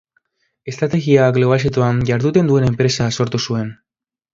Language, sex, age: Basque, male, under 19